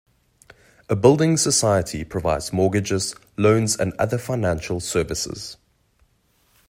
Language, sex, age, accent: English, male, 30-39, Southern African (South Africa, Zimbabwe, Namibia)